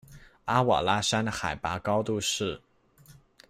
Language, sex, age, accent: Chinese, male, under 19, 出生地：浙江省